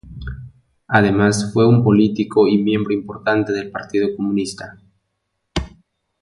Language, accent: Spanish, Andino-Pacífico: Colombia, Perú, Ecuador, oeste de Bolivia y Venezuela andina